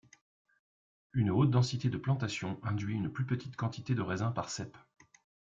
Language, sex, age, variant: French, male, 30-39, Français de métropole